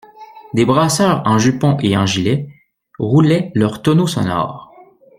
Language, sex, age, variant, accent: French, male, 30-39, Français d'Amérique du Nord, Français du Canada